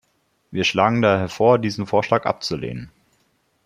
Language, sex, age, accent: German, male, 30-39, Deutschland Deutsch